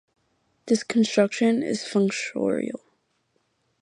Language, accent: English, United States English